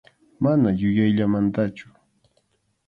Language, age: Arequipa-La Unión Quechua, 19-29